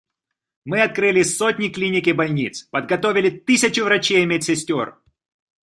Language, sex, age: Russian, male, 30-39